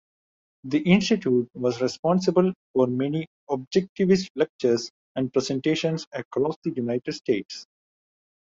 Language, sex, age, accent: English, male, 19-29, India and South Asia (India, Pakistan, Sri Lanka)